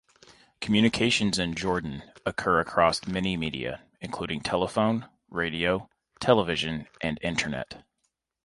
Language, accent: English, United States English